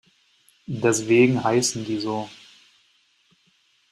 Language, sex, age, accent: German, male, 19-29, Deutschland Deutsch